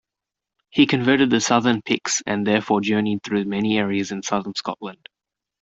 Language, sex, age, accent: English, male, 19-29, Australian English